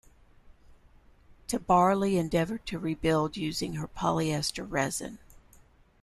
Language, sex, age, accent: English, female, 60-69, United States English